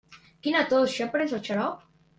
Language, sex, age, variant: Catalan, male, under 19, Central